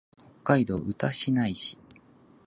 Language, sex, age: Japanese, male, 19-29